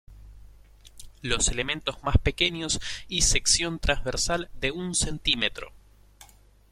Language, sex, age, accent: Spanish, male, 19-29, Rioplatense: Argentina, Uruguay, este de Bolivia, Paraguay